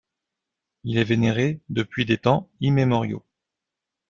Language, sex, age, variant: French, male, 30-39, Français de métropole